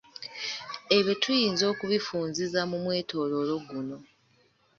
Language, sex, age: Ganda, female, 19-29